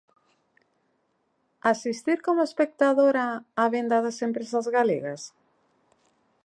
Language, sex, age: Galician, female, 40-49